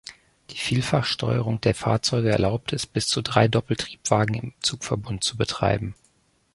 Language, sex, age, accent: German, male, 40-49, Deutschland Deutsch